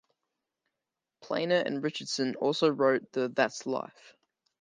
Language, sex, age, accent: English, male, under 19, Australian English